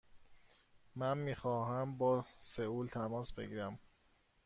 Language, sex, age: Persian, male, 30-39